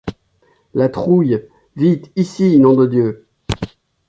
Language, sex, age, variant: French, male, 40-49, Français de métropole